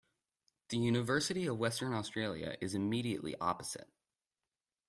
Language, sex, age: English, male, under 19